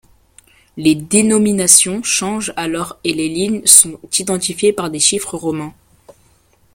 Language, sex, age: French, male, under 19